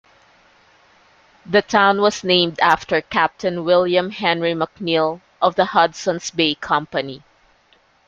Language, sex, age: English, female, 50-59